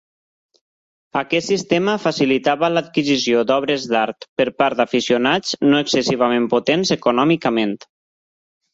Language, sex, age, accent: Catalan, male, 30-39, valencià